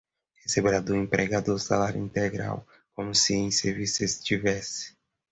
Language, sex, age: Portuguese, male, 30-39